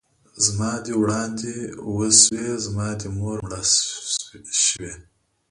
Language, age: Pashto, under 19